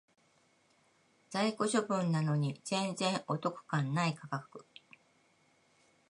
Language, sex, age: Japanese, female, 50-59